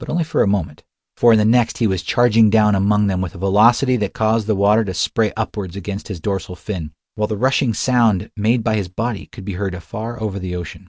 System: none